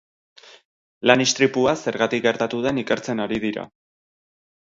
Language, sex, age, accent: Basque, male, 30-39, Erdialdekoa edo Nafarra (Gipuzkoa, Nafarroa)